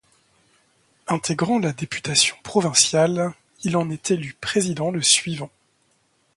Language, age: French, 40-49